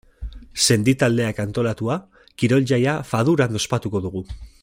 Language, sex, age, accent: Basque, male, 19-29, Erdialdekoa edo Nafarra (Gipuzkoa, Nafarroa)